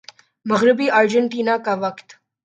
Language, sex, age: Urdu, female, 19-29